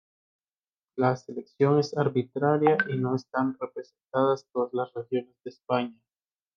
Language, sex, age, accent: Spanish, male, 19-29, América central